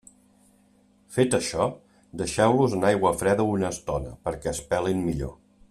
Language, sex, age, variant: Catalan, male, 50-59, Central